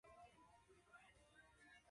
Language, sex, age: English, male, 19-29